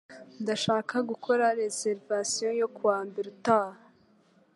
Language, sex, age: Kinyarwanda, female, 19-29